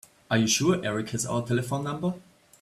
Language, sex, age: English, male, 30-39